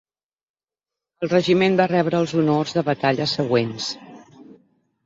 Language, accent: Catalan, balear; central